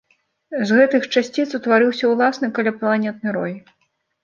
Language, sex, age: Belarusian, female, 40-49